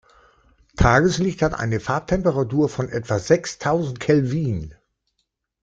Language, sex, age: German, male, 60-69